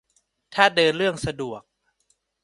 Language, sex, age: Thai, male, 19-29